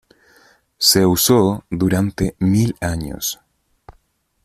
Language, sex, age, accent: Spanish, male, 19-29, Chileno: Chile, Cuyo